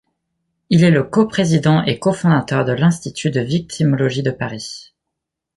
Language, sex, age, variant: French, male, under 19, Français de métropole